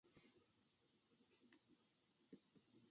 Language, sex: Japanese, female